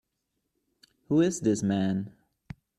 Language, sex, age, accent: English, male, 19-29, Canadian English